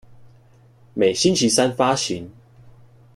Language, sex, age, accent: Chinese, male, 19-29, 出生地：臺北市